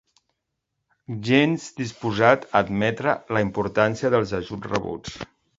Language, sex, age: Catalan, male, 50-59